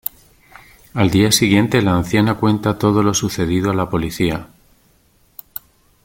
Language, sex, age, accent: Spanish, male, 60-69, España: Centro-Sur peninsular (Madrid, Toledo, Castilla-La Mancha)